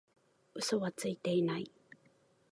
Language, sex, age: Japanese, female, 19-29